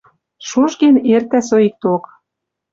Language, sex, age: Western Mari, female, 30-39